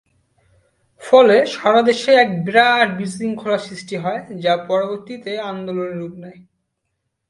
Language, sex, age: Bengali, male, 19-29